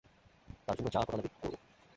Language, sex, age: Bengali, male, 19-29